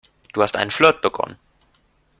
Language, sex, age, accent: German, male, under 19, Deutschland Deutsch